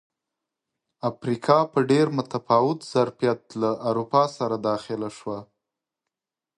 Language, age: Pashto, 30-39